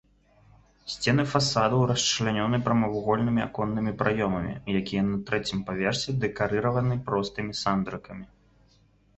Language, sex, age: Belarusian, male, 19-29